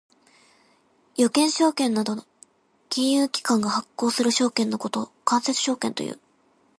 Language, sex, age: Japanese, female, 19-29